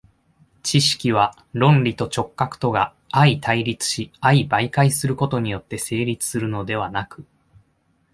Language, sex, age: Japanese, male, 30-39